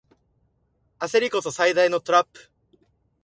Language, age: Japanese, 19-29